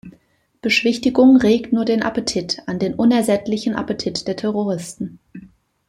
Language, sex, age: German, female, 40-49